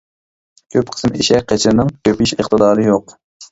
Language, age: Uyghur, 19-29